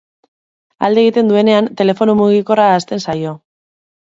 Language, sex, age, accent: Basque, female, 19-29, Mendebalekoa (Araba, Bizkaia, Gipuzkoako mendebaleko herri batzuk)